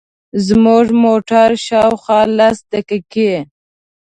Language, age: Pashto, 19-29